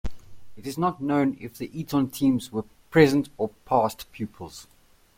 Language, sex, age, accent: English, male, 30-39, Southern African (South Africa, Zimbabwe, Namibia)